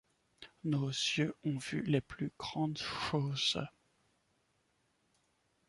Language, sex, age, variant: French, male, 19-29, Français de métropole